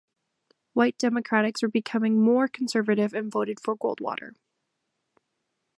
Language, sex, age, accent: English, female, 19-29, Canadian English